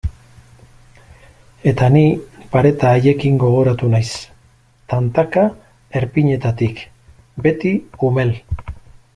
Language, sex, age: Basque, male, 60-69